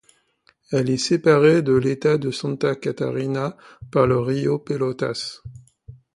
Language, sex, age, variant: French, male, 40-49, Français de métropole